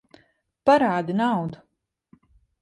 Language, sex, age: Latvian, female, 30-39